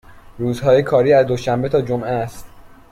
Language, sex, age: Persian, male, 19-29